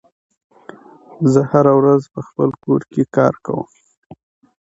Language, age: Pashto, 30-39